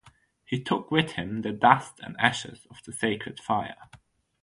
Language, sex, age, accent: English, male, 19-29, England English